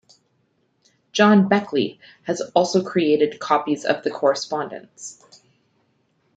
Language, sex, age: English, female, 30-39